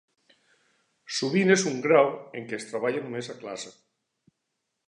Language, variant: Catalan, Central